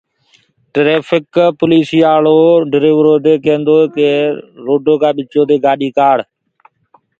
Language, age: Gurgula, 30-39